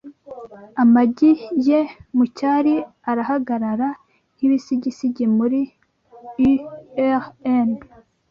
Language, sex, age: Kinyarwanda, female, 19-29